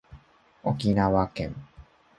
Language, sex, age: Japanese, male, 19-29